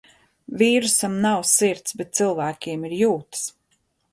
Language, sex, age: Latvian, female, 50-59